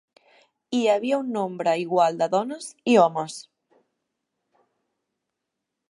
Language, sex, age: Catalan, female, 19-29